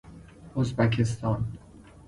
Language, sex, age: Persian, male, 30-39